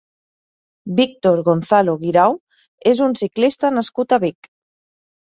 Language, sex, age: Catalan, female, 30-39